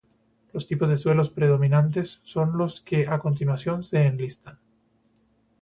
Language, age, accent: Spanish, 19-29, Andino-Pacífico: Colombia, Perú, Ecuador, oeste de Bolivia y Venezuela andina